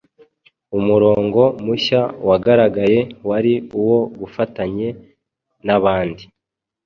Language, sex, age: Kinyarwanda, male, 30-39